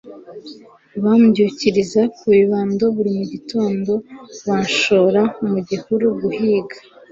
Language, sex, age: Kinyarwanda, female, 19-29